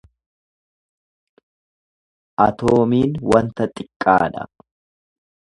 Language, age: Oromo, 30-39